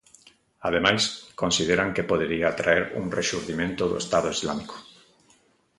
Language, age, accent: Galician, 50-59, Atlántico (seseo e gheada)